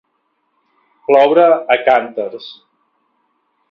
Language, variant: Catalan, Central